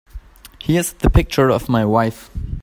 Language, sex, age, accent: English, male, 19-29, United States English